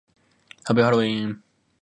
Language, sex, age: Japanese, male, 19-29